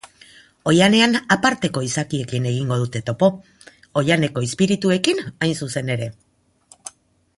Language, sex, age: Basque, female, 50-59